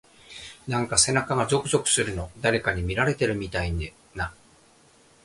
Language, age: Japanese, 40-49